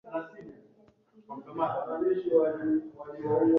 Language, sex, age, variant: Swahili, male, 30-39, Kiswahili cha Bara ya Kenya